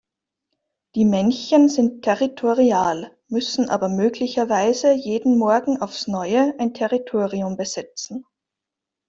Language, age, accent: German, 19-29, Österreichisches Deutsch